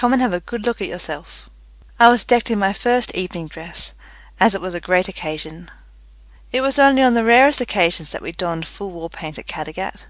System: none